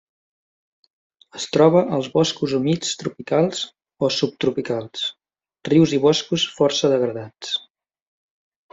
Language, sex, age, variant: Catalan, male, 40-49, Septentrional